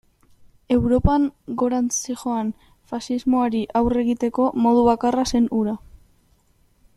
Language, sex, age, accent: Basque, female, under 19, Mendebalekoa (Araba, Bizkaia, Gipuzkoako mendebaleko herri batzuk)